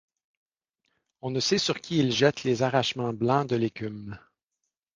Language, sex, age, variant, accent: French, male, 50-59, Français d'Amérique du Nord, Français du Canada